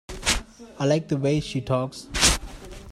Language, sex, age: English, male, 19-29